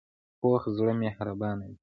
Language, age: Pashto, 19-29